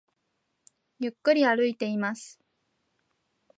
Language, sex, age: Japanese, female, 19-29